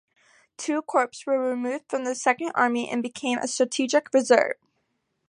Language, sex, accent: English, female, United States English